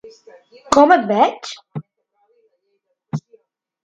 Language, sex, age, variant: Catalan, female, 50-59, Central